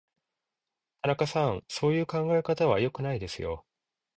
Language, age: Japanese, 30-39